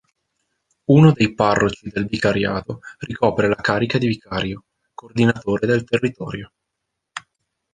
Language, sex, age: Italian, male, 19-29